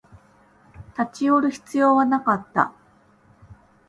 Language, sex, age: Japanese, female, 40-49